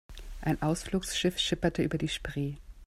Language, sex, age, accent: German, female, 30-39, Österreichisches Deutsch